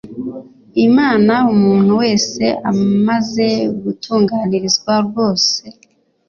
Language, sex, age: Kinyarwanda, female, 19-29